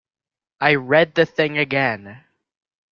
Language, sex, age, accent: English, male, under 19, United States English